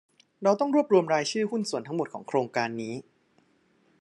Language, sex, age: Thai, male, 30-39